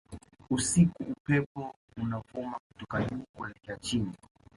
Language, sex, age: Swahili, male, 19-29